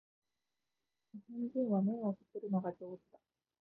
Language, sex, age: Japanese, female, 19-29